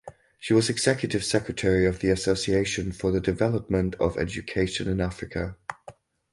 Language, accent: English, England English